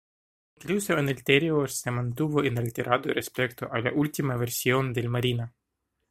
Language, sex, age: Spanish, male, 19-29